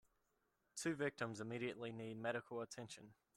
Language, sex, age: English, male, 19-29